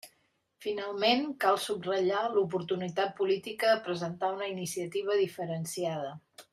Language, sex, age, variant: Catalan, female, 50-59, Central